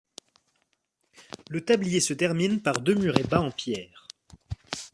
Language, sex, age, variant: French, male, 19-29, Français de métropole